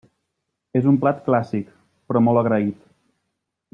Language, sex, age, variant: Catalan, male, 30-39, Septentrional